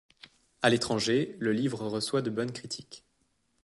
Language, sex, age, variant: French, male, 19-29, Français de métropole